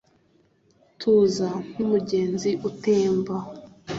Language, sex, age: Kinyarwanda, female, 19-29